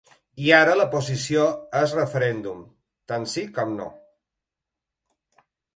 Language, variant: Catalan, Balear